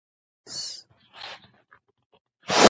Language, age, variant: Portuguese, 40-49, Portuguese (Brasil)